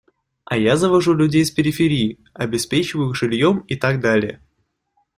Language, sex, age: Russian, male, 19-29